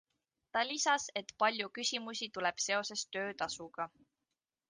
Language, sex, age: Estonian, female, 19-29